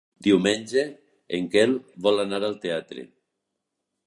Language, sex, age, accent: Catalan, male, 60-69, valencià